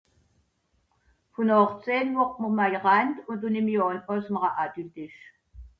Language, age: French, 70-79